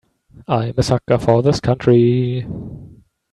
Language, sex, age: English, male, 19-29